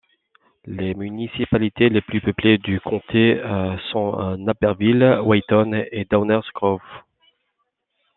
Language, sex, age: French, male, 30-39